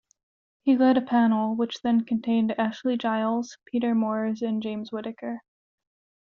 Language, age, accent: English, 19-29, United States English